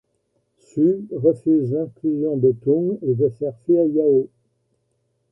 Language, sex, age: French, male, 70-79